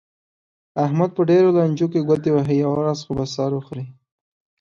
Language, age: Pashto, under 19